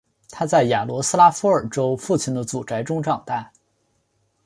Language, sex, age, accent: Chinese, male, 19-29, 出生地：辽宁省